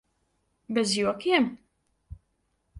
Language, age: Latvian, 30-39